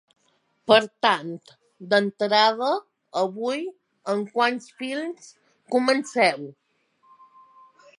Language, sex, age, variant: Catalan, female, 30-39, Balear